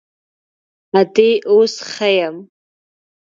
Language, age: Pashto, 19-29